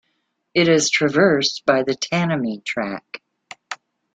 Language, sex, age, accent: English, female, 60-69, United States English